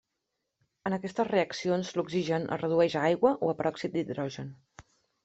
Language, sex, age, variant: Catalan, female, 30-39, Central